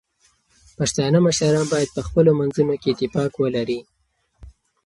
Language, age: Pashto, 19-29